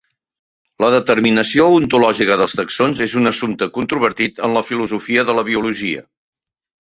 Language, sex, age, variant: Catalan, male, 60-69, Central